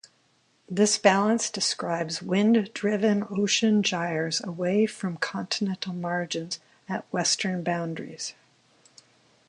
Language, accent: English, United States English